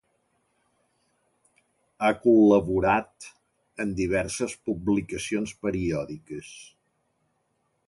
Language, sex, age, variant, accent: Catalan, male, 60-69, Central, central